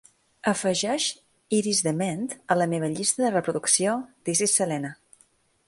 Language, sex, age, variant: Catalan, female, 40-49, Balear